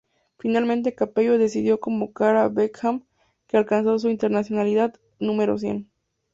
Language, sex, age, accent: Spanish, female, under 19, México